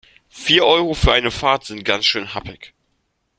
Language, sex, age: German, male, 19-29